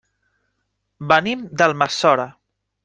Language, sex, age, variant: Catalan, male, 19-29, Central